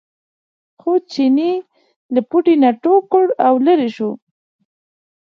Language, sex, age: Pashto, female, 19-29